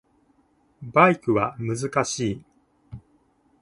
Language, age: Japanese, 19-29